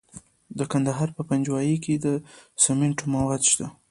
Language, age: Pashto, 19-29